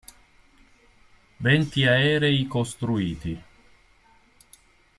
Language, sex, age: Italian, male, 50-59